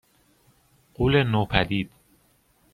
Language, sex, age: Persian, male, 19-29